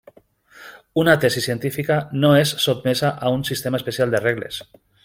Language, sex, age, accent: Catalan, male, 40-49, valencià